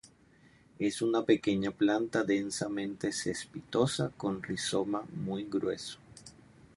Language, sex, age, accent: Spanish, male, 40-49, Caribe: Cuba, Venezuela, Puerto Rico, República Dominicana, Panamá, Colombia caribeña, México caribeño, Costa del golfo de México